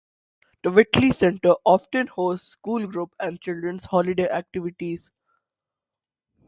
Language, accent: English, India and South Asia (India, Pakistan, Sri Lanka)